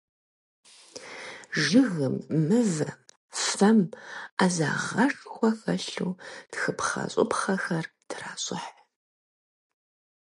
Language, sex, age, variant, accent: Kabardian, female, 30-39, Адыгэбзэ (Къэбэрдей, Кирил, псоми зэдай), Джылэхъстэней (Gilahsteney)